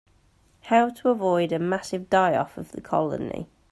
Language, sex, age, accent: English, female, 30-39, England English